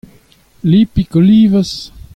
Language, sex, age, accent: Breton, male, 60-69, Kerneveg